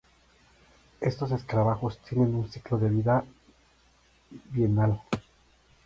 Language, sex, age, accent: Spanish, male, 30-39, México